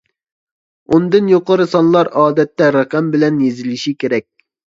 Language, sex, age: Uyghur, male, 19-29